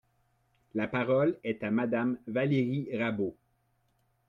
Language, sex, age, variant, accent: French, male, 40-49, Français d'Amérique du Nord, Français du Canada